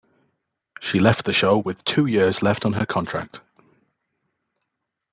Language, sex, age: English, male, 40-49